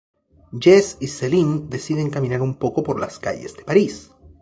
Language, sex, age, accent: Spanish, male, 19-29, Chileno: Chile, Cuyo